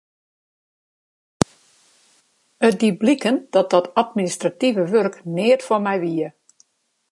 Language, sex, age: Western Frisian, female, 40-49